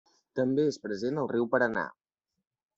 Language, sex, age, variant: Catalan, male, under 19, Central